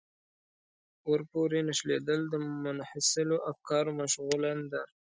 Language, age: Pashto, 19-29